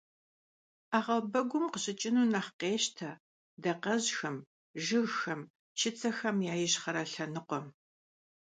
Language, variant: Kabardian, Адыгэбзэ (Къэбэрдей, Кирил, псоми зэдай)